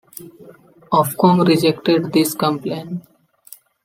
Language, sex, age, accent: English, male, 19-29, India and South Asia (India, Pakistan, Sri Lanka)